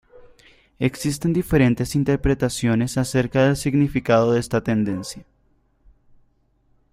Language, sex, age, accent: Spanish, male, under 19, Andino-Pacífico: Colombia, Perú, Ecuador, oeste de Bolivia y Venezuela andina